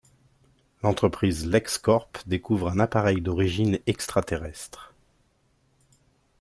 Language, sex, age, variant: French, male, 40-49, Français de métropole